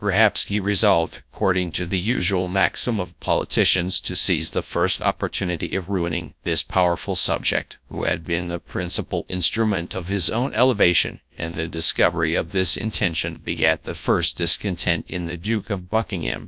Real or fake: fake